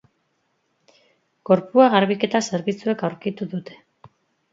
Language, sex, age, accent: Basque, female, 40-49, Mendebalekoa (Araba, Bizkaia, Gipuzkoako mendebaleko herri batzuk)